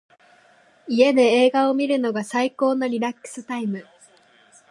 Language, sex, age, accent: Japanese, female, 19-29, 標準語